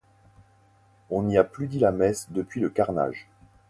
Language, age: French, 30-39